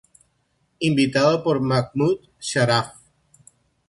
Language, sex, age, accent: Spanish, male, 40-49, Caribe: Cuba, Venezuela, Puerto Rico, República Dominicana, Panamá, Colombia caribeña, México caribeño, Costa del golfo de México